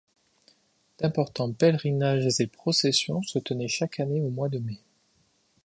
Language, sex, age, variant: French, male, 19-29, Français de métropole